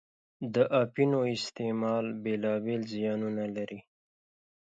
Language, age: Pashto, 19-29